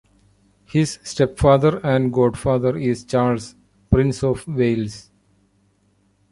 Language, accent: English, India and South Asia (India, Pakistan, Sri Lanka)